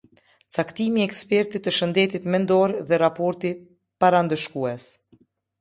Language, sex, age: Albanian, female, 30-39